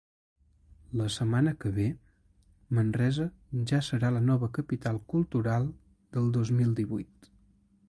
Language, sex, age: Catalan, male, 19-29